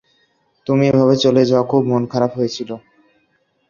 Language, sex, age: Bengali, male, 19-29